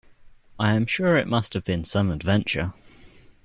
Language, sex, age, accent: English, male, under 19, England English